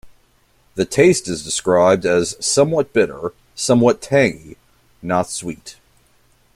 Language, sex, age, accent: English, male, 30-39, United States English